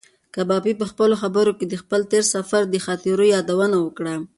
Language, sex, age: Pashto, female, 19-29